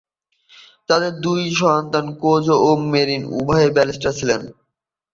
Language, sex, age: Bengali, male, 19-29